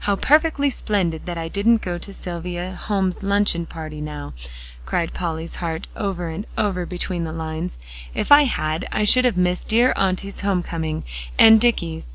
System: none